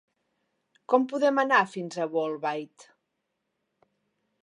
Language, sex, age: Catalan, female, 50-59